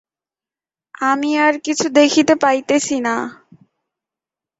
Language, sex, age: Bengali, female, 19-29